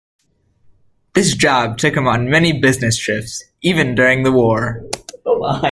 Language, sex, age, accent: English, male, under 19, United States English